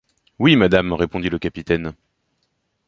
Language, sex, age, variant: French, male, 30-39, Français de métropole